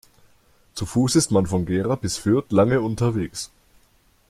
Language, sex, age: German, male, 19-29